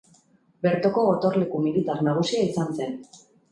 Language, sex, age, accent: Basque, female, 40-49, Erdialdekoa edo Nafarra (Gipuzkoa, Nafarroa)